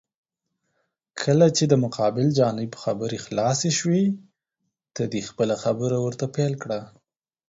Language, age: Pashto, 19-29